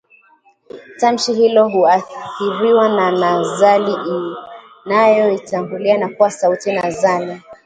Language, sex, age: Swahili, female, 19-29